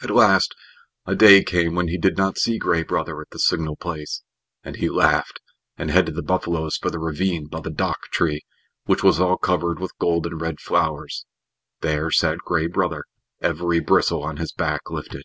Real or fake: real